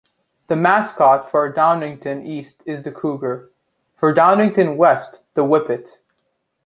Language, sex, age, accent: English, male, under 19, United States English